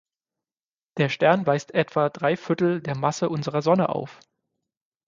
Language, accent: German, Deutschland Deutsch